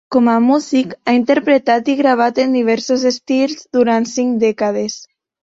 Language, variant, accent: Catalan, Septentrional, septentrional